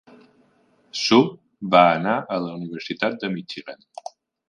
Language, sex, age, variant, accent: Catalan, male, 40-49, Balear, mallorquí